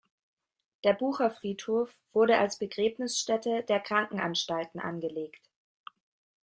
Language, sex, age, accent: German, female, 19-29, Deutschland Deutsch